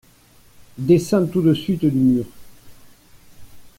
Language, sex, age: French, male, 60-69